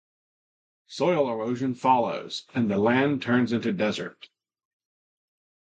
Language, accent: English, United States English